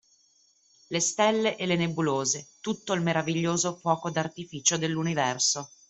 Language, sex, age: Italian, female, 30-39